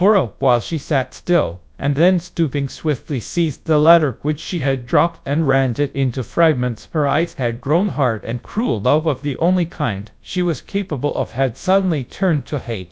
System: TTS, GradTTS